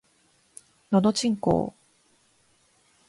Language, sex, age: Japanese, female, 19-29